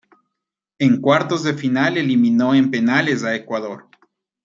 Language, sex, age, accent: Spanish, male, 30-39, Andino-Pacífico: Colombia, Perú, Ecuador, oeste de Bolivia y Venezuela andina